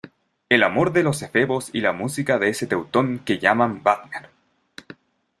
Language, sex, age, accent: Spanish, male, 19-29, Chileno: Chile, Cuyo